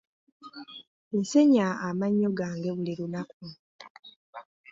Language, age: Ganda, 30-39